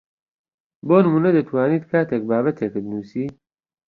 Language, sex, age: Central Kurdish, male, 30-39